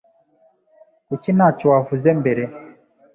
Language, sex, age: Kinyarwanda, male, 30-39